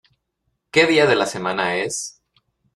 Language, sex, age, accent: Spanish, male, 19-29, México